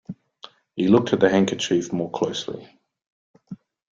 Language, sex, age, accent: English, male, 30-39, Australian English